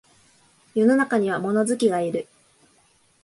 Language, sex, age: Japanese, female, 19-29